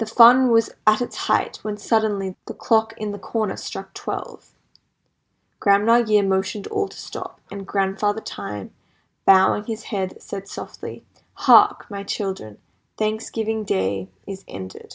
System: none